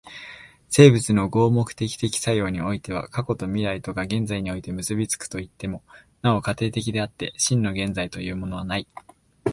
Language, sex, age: Japanese, male, 19-29